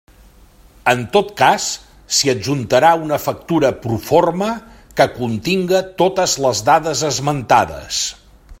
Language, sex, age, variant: Catalan, male, 60-69, Central